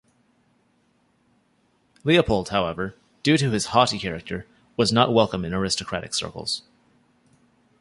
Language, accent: English, United States English